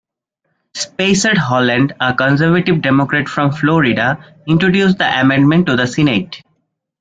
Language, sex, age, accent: English, male, 19-29, India and South Asia (India, Pakistan, Sri Lanka)